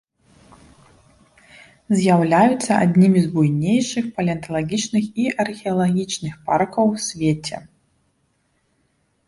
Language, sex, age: Belarusian, female, 30-39